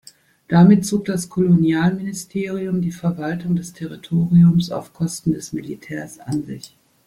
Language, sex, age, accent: German, female, 50-59, Deutschland Deutsch